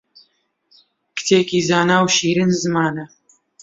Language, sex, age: Central Kurdish, male, 19-29